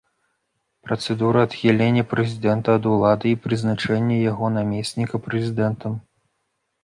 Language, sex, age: Belarusian, male, 30-39